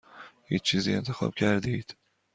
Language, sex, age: Persian, male, 30-39